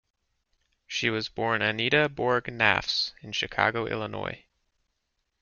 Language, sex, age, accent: English, male, 40-49, United States English